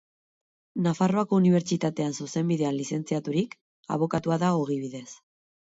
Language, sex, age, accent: Basque, female, 19-29, Mendebalekoa (Araba, Bizkaia, Gipuzkoako mendebaleko herri batzuk)